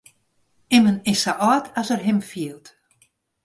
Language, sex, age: Western Frisian, female, 60-69